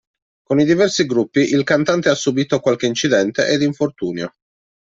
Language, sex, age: Italian, male, 30-39